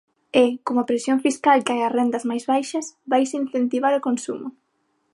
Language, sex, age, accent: Galician, female, under 19, Normativo (estándar); Neofalante